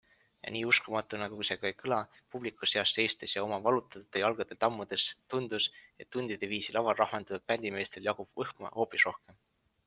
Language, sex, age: Estonian, male, 19-29